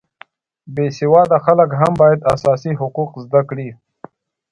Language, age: Pashto, 40-49